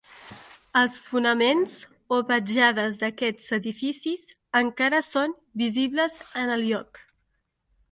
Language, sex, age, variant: Catalan, female, 50-59, Septentrional